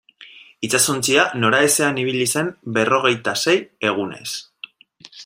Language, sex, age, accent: Basque, male, 30-39, Mendebalekoa (Araba, Bizkaia, Gipuzkoako mendebaleko herri batzuk)